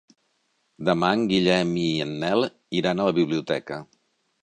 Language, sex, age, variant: Catalan, male, 60-69, Central